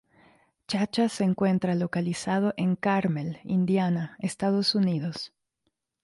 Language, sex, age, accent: Spanish, female, 40-49, México; Andino-Pacífico: Colombia, Perú, Ecuador, oeste de Bolivia y Venezuela andina